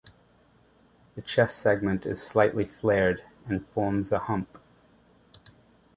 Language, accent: English, England English